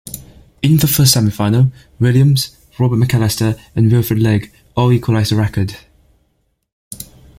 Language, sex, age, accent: English, male, 19-29, England English